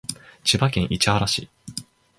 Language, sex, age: Japanese, male, 19-29